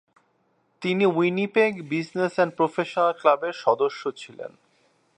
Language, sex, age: Bengali, male, 40-49